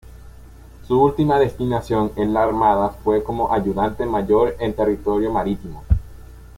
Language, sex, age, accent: Spanish, male, under 19, Caribe: Cuba, Venezuela, Puerto Rico, República Dominicana, Panamá, Colombia caribeña, México caribeño, Costa del golfo de México